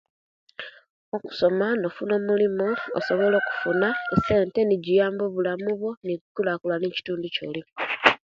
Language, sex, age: Kenyi, female, 19-29